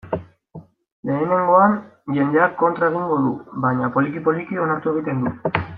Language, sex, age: Basque, male, 19-29